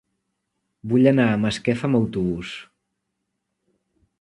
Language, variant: Catalan, Central